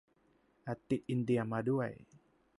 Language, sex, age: Thai, male, 19-29